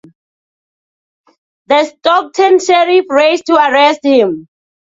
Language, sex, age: English, female, 19-29